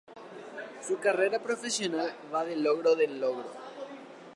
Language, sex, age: Spanish, male, under 19